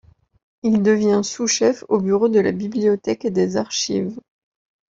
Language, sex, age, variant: French, female, 30-39, Français de métropole